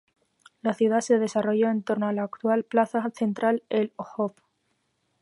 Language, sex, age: Spanish, female, under 19